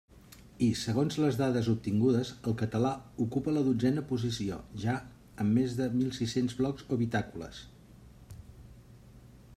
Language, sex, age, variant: Catalan, male, 50-59, Central